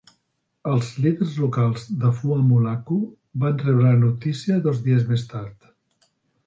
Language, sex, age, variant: Catalan, male, 50-59, Central